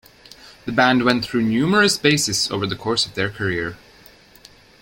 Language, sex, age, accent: English, male, 19-29, United States English